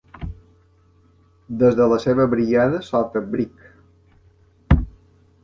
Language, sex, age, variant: Catalan, male, 50-59, Balear